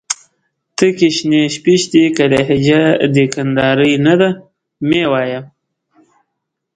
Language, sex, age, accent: Pashto, male, 19-29, معیاري پښتو